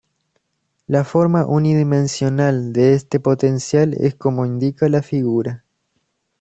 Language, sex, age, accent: Spanish, male, under 19, Rioplatense: Argentina, Uruguay, este de Bolivia, Paraguay